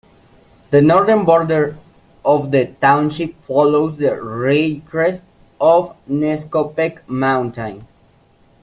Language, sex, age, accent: English, male, 19-29, United States English